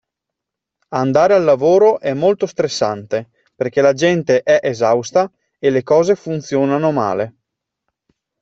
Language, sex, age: Italian, male, 30-39